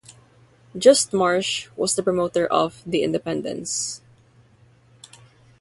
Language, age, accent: English, 19-29, United States English; Filipino